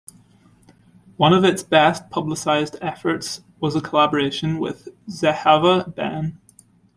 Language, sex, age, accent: English, male, 19-29, Irish English